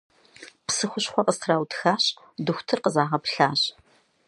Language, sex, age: Kabardian, female, 40-49